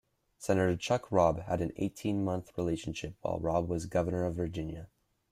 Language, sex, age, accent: English, male, under 19, United States English